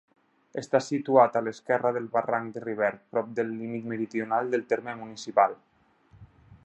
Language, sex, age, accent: Catalan, male, 30-39, Tortosí